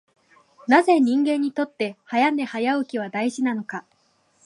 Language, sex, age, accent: Japanese, female, 19-29, 標準語